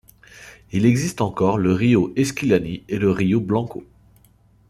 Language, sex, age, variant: French, male, 30-39, Français de métropole